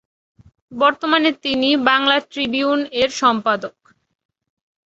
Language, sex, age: Bengali, female, 19-29